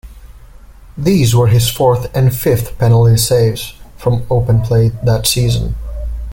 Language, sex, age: English, male, under 19